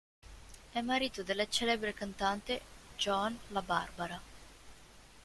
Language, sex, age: Italian, female, 19-29